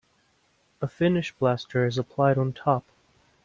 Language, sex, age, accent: English, male, under 19, United States English